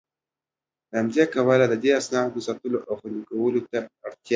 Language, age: Pashto, under 19